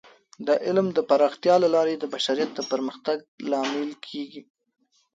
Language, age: Pashto, 19-29